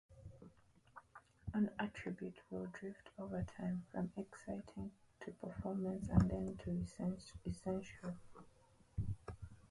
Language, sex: English, female